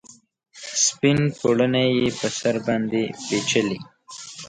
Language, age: Pashto, 19-29